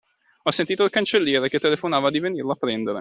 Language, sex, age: Italian, male, 19-29